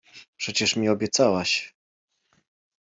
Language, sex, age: Polish, male, 30-39